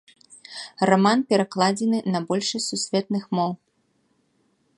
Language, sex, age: Belarusian, female, 30-39